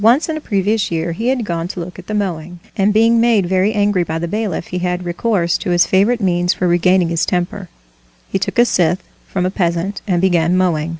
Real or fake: real